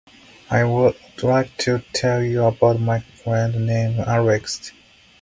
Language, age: English, 19-29